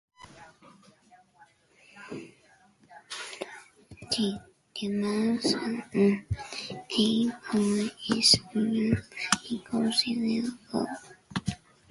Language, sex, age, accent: English, male, under 19, Australian English